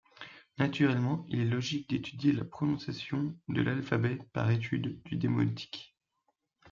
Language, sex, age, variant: French, male, under 19, Français de métropole